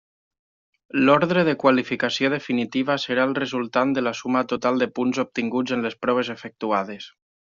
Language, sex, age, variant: Catalan, male, 19-29, Nord-Occidental